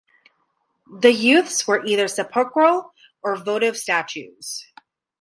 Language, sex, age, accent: English, female, 19-29, United States English